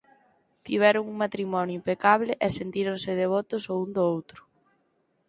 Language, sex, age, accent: Galician, female, 19-29, Central (gheada)